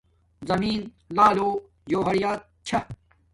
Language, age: Domaaki, 40-49